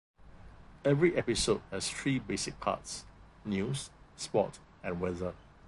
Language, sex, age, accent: English, male, 50-59, Singaporean English